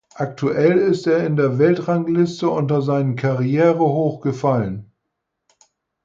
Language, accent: German, Norddeutsch